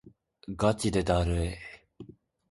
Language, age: Japanese, 19-29